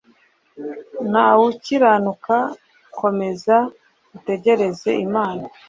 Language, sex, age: Kinyarwanda, male, 40-49